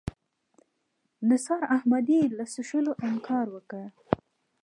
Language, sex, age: Pashto, female, 19-29